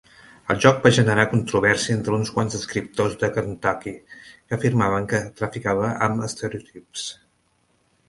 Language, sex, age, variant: Catalan, male, 50-59, Central